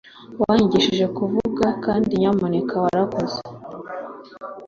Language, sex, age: Kinyarwanda, female, 19-29